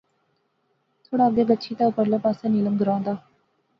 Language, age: Pahari-Potwari, 19-29